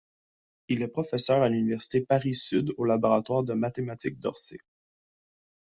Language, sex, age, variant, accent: French, male, 19-29, Français d'Amérique du Nord, Français du Canada